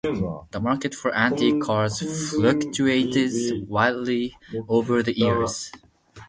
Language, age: English, under 19